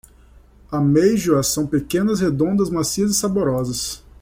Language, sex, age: Portuguese, male, 19-29